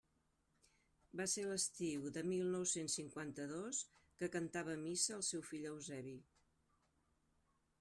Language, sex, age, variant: Catalan, female, 60-69, Central